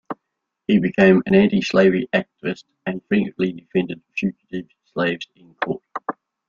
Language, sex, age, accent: English, male, 70-79, Australian English